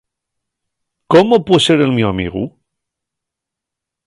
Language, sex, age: Asturian, male, 40-49